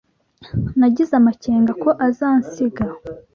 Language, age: Kinyarwanda, 19-29